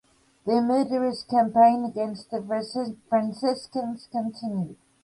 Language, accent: English, New Zealand English